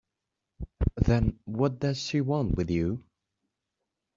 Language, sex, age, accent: English, male, 30-39, England English